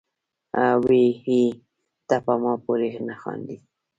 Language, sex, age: Pashto, female, 50-59